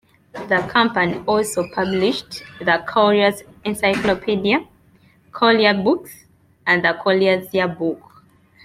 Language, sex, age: English, female, 19-29